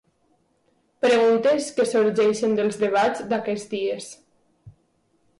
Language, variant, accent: Catalan, Valencià meridional, valencià